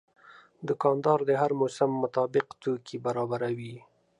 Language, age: Pashto, 30-39